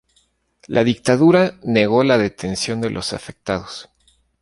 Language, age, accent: Spanish, 30-39, México